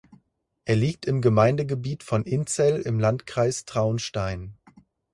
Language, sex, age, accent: German, male, 19-29, Deutschland Deutsch